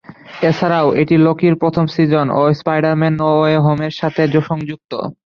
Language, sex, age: Bengali, male, under 19